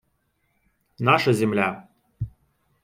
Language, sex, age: Russian, male, 30-39